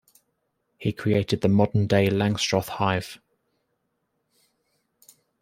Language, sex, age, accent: English, male, 30-39, England English